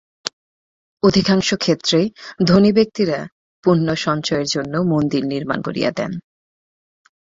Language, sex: Bengali, female